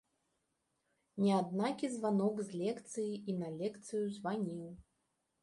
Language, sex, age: Belarusian, female, 40-49